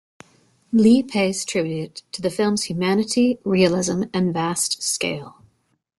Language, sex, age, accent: English, female, 40-49, United States English